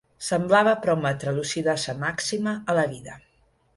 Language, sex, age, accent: Catalan, female, 40-49, balear; central